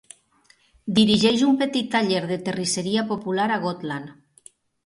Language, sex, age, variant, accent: Catalan, female, 40-49, Nord-Occidental, nord-occidental